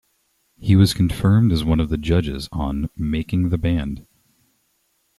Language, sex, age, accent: English, male, 19-29, United States English